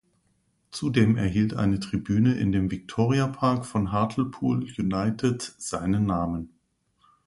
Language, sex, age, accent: German, male, 40-49, Deutschland Deutsch